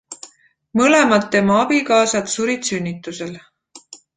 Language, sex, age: Estonian, female, 40-49